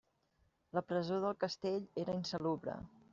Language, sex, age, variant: Catalan, female, 30-39, Central